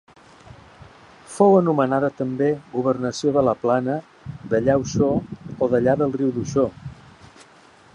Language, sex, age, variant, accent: Catalan, male, 60-69, Central, central